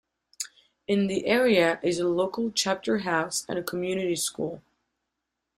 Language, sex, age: English, female, 30-39